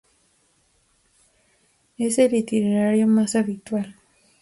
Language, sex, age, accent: Spanish, female, 19-29, México